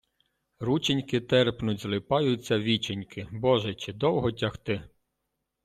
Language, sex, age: Ukrainian, male, 30-39